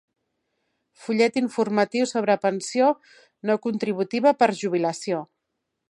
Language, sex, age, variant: Catalan, female, 40-49, Central